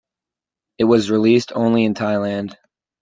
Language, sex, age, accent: English, male, 19-29, United States English